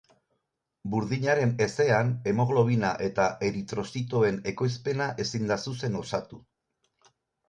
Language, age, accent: Basque, 60-69, Erdialdekoa edo Nafarra (Gipuzkoa, Nafarroa)